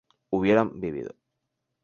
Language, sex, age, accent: Spanish, male, 19-29, España: Islas Canarias